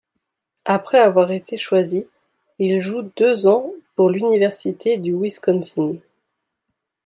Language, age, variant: French, 19-29, Français de métropole